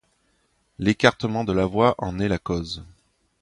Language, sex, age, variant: French, male, 30-39, Français de métropole